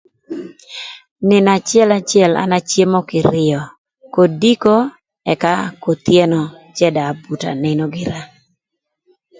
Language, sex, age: Thur, female, 50-59